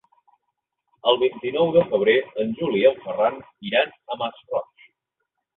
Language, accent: Catalan, central; nord-occidental